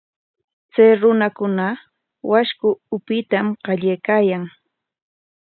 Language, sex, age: Corongo Ancash Quechua, female, 30-39